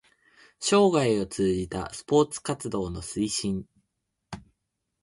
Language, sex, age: Japanese, male, 19-29